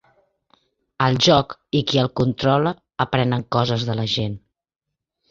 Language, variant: Catalan, Central